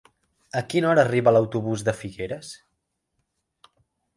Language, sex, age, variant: Catalan, male, 19-29, Central